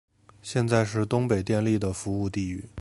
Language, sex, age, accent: Chinese, male, 19-29, 出生地：北京市